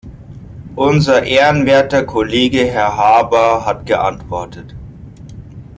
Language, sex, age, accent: German, male, 30-39, Deutschland Deutsch